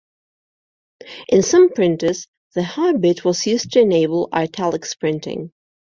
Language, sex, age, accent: English, female, 40-49, England English